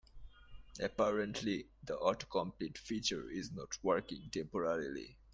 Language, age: English, 19-29